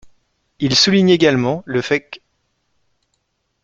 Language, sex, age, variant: French, male, 30-39, Français de métropole